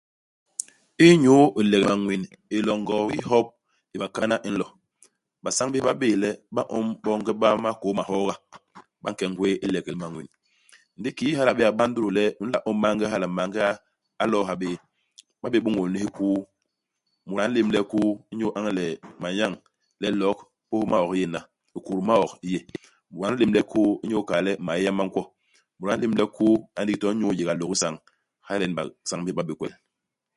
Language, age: Basaa, 40-49